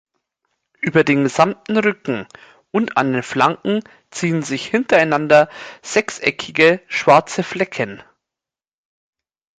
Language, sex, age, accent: German, male, 30-39, Deutschland Deutsch